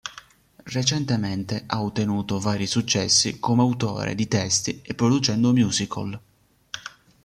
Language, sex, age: Italian, male, 19-29